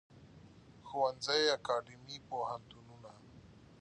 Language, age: Pashto, 30-39